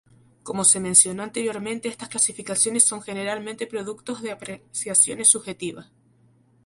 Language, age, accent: Spanish, 19-29, España: Islas Canarias